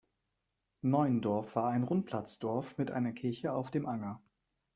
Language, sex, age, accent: German, male, 19-29, Deutschland Deutsch